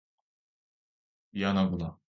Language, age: Korean, 30-39